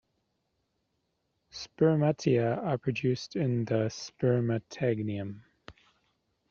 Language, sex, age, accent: English, male, 30-39, New Zealand English